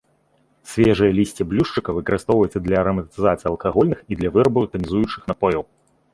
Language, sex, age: Belarusian, male, 30-39